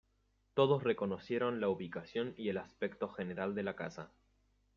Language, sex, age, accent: Spanish, male, 19-29, Rioplatense: Argentina, Uruguay, este de Bolivia, Paraguay